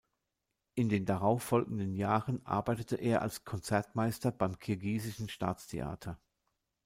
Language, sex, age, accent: German, male, 50-59, Deutschland Deutsch